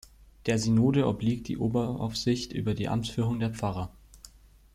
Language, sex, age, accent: German, male, under 19, Deutschland Deutsch